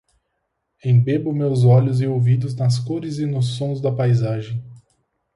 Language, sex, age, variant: Portuguese, male, 19-29, Portuguese (Brasil)